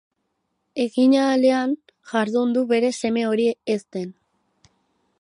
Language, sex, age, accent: Basque, female, under 19, Erdialdekoa edo Nafarra (Gipuzkoa, Nafarroa)